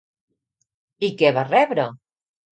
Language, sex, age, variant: Catalan, female, 50-59, Central